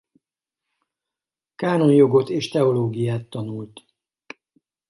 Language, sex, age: Hungarian, male, 50-59